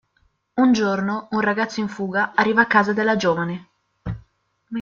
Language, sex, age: Italian, female, under 19